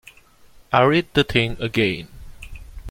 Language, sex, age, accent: English, male, 19-29, Singaporean English